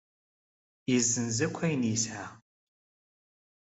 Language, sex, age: Kabyle, male, 30-39